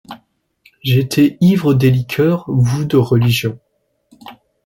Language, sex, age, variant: French, male, 19-29, Français de métropole